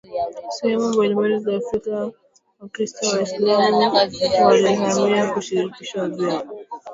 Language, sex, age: Swahili, female, 19-29